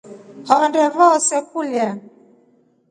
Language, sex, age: Rombo, female, 40-49